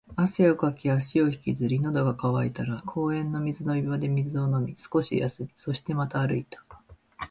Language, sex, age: Japanese, female, 40-49